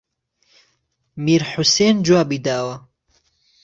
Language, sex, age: Central Kurdish, male, 19-29